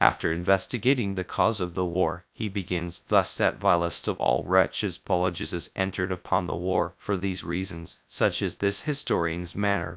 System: TTS, GradTTS